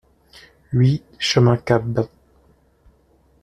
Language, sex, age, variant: French, male, 30-39, Français de métropole